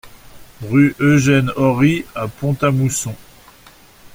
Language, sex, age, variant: French, male, 40-49, Français de métropole